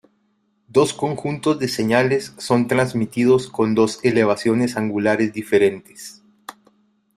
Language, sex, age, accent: Spanish, male, 30-39, México